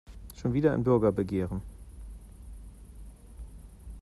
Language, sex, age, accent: German, male, 40-49, Deutschland Deutsch